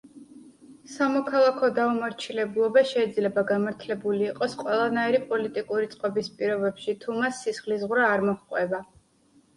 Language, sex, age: Georgian, female, 19-29